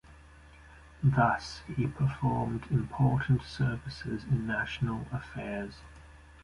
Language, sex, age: English, male, 30-39